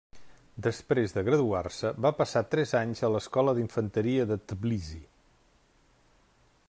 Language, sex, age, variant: Catalan, male, 50-59, Central